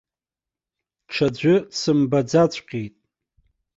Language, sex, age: Abkhazian, male, 30-39